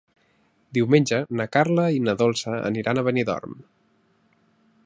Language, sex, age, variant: Catalan, male, 19-29, Central